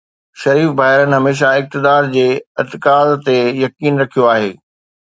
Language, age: Sindhi, 40-49